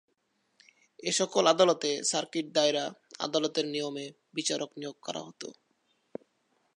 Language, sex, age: Bengali, male, 19-29